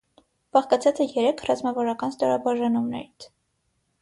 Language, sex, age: Armenian, female, under 19